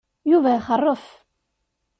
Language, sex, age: Kabyle, female, 19-29